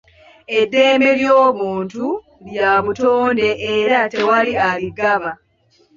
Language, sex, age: Ganda, female, 19-29